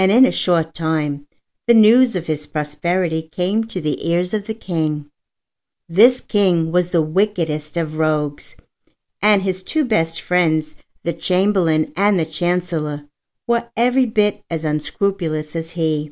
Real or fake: real